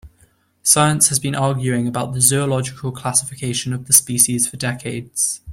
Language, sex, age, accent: English, male, 19-29, England English